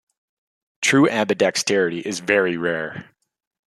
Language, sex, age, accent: English, male, 19-29, Canadian English